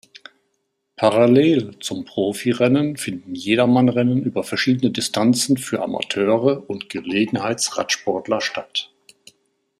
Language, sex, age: German, male, 60-69